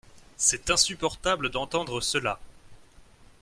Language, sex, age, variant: French, male, 19-29, Français de métropole